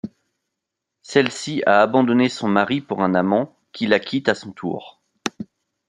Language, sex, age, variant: French, male, 30-39, Français de métropole